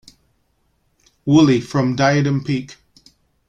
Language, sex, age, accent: English, male, 40-49, United States English